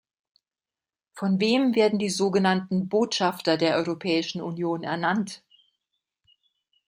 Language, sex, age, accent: German, female, 50-59, Deutschland Deutsch